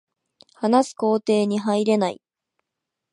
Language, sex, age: Japanese, female, 19-29